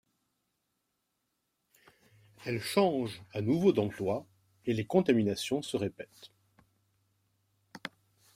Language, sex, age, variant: French, male, 50-59, Français de métropole